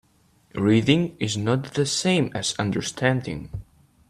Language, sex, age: English, male, under 19